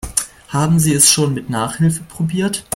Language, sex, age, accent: German, male, 19-29, Deutschland Deutsch